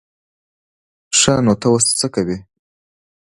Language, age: Pashto, 19-29